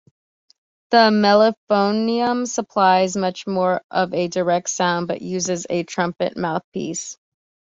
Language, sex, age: English, female, 19-29